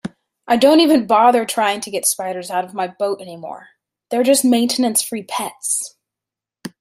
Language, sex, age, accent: English, female, 30-39, United States English